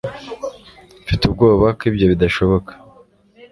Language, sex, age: Kinyarwanda, male, 19-29